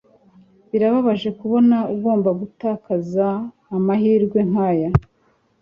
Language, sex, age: Kinyarwanda, female, 30-39